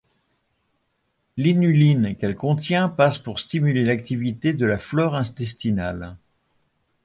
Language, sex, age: French, male, 70-79